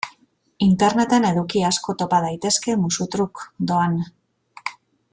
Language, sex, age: Basque, female, 30-39